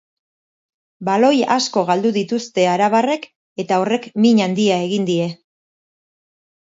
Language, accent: Basque, Mendebalekoa (Araba, Bizkaia, Gipuzkoako mendebaleko herri batzuk)